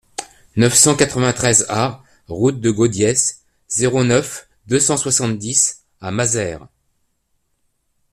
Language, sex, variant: French, male, Français de métropole